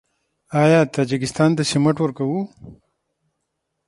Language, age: Pashto, 40-49